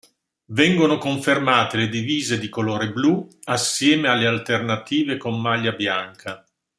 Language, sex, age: Italian, male, 60-69